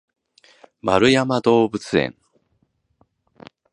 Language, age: Japanese, 50-59